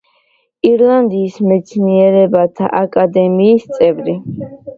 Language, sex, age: Georgian, female, under 19